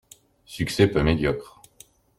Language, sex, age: French, male, 30-39